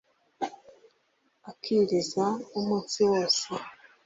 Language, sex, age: Kinyarwanda, female, 19-29